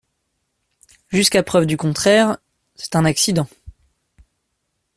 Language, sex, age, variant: French, male, 19-29, Français de métropole